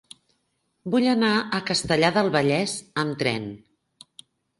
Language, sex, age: Catalan, female, 50-59